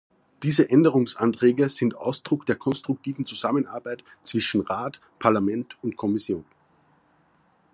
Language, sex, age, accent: German, male, 30-39, Österreichisches Deutsch